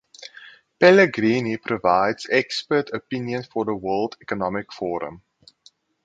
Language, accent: English, Southern African (South Africa, Zimbabwe, Namibia)